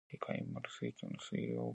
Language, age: Seri, 19-29